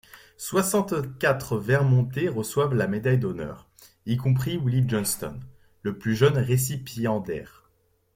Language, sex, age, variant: French, male, 19-29, Français de métropole